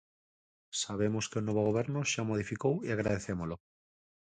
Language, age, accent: Galician, 19-29, Normativo (estándar)